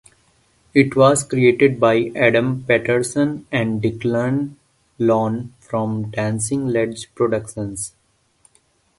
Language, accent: English, India and South Asia (India, Pakistan, Sri Lanka)